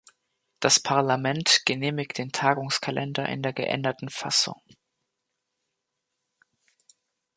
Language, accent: German, Deutschland Deutsch